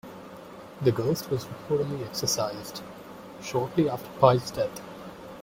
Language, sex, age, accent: English, male, 19-29, United States English